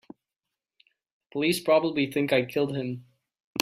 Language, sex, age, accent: English, male, 19-29, United States English